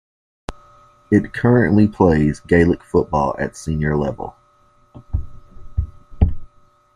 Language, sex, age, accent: English, male, 19-29, United States English